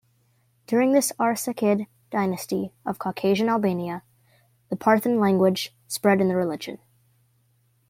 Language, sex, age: English, female, under 19